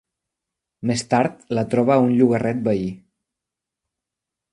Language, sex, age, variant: Catalan, male, 30-39, Central